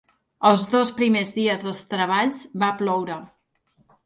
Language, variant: Catalan, Nord-Occidental